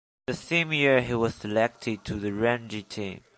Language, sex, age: English, male, under 19